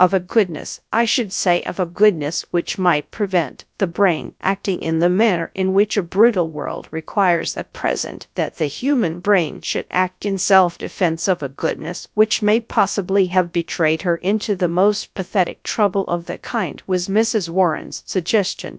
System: TTS, GradTTS